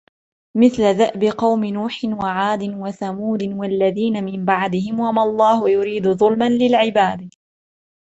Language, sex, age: Arabic, female, 19-29